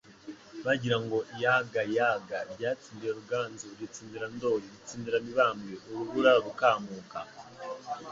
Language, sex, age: Kinyarwanda, male, 19-29